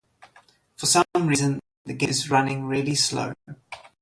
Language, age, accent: English, 30-39, Southern African (South Africa, Zimbabwe, Namibia)